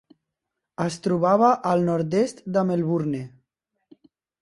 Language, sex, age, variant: Catalan, male, under 19, Central